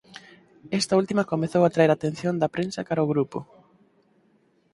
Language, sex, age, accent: Galician, male, 19-29, Normativo (estándar)